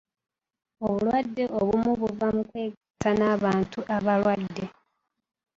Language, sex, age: Ganda, female, 30-39